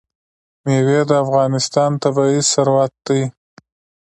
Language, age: Pashto, 30-39